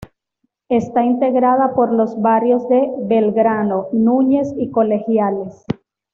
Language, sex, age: Spanish, female, 30-39